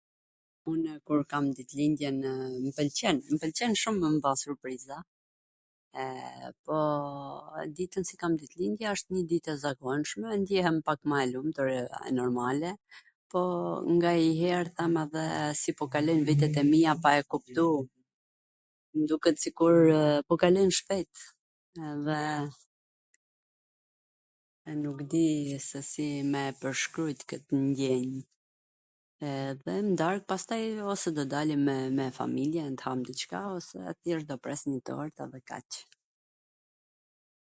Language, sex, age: Gheg Albanian, female, 40-49